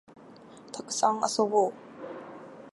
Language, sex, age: Japanese, female, 19-29